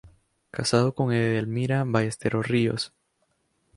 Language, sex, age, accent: Spanish, male, 19-29, América central